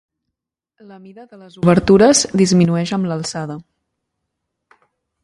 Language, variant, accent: Catalan, Central, central